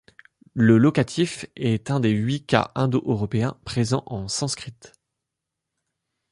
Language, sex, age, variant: French, male, 30-39, Français de métropole